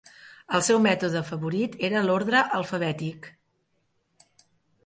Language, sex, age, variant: Catalan, female, 40-49, Central